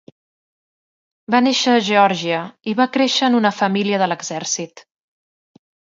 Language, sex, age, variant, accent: Catalan, female, 40-49, Central, central